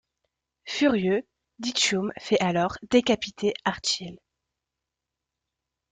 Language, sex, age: French, female, 19-29